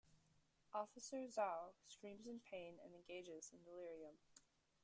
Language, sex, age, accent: English, female, under 19, United States English